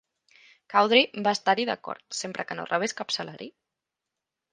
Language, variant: Catalan, Central